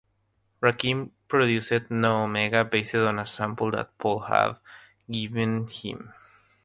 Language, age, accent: English, 19-29, United States English; India and South Asia (India, Pakistan, Sri Lanka)